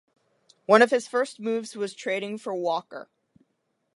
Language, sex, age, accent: English, female, under 19, United States English